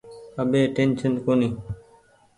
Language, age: Goaria, 19-29